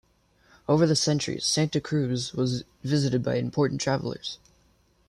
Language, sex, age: English, male, under 19